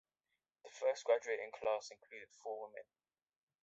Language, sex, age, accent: English, male, 19-29, England English